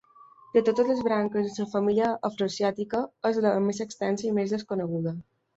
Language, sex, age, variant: Catalan, female, 19-29, Balear